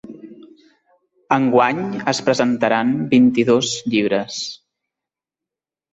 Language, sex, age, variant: Catalan, male, 19-29, Central